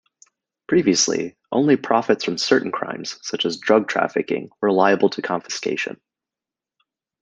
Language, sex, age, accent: English, male, 30-39, United States English